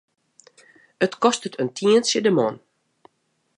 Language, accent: Western Frisian, Wâldfrysk